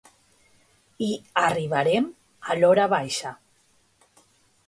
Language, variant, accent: Catalan, Alacantí, valencià